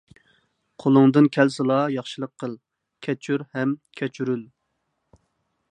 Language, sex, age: Uyghur, male, 19-29